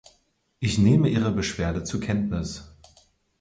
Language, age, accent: German, 19-29, Deutschland Deutsch